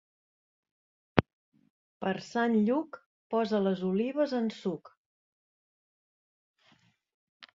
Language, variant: Catalan, Central